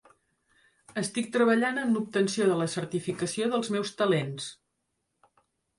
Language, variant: Catalan, Central